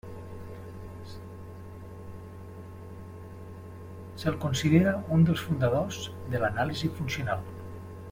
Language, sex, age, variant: Catalan, male, 40-49, Septentrional